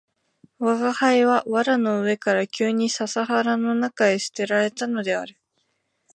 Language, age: Japanese, 19-29